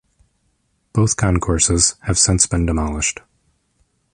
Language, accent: English, United States English